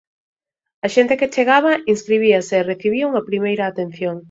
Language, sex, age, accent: Galician, female, 30-39, Central (gheada)